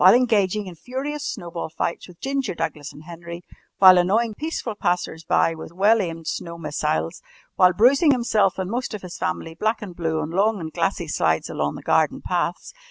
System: none